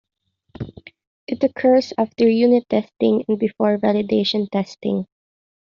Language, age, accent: English, 19-29, Filipino